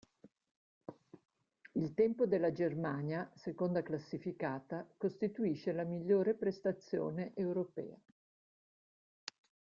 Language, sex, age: Italian, female, 60-69